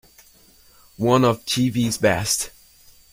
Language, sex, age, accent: English, male, under 19, United States English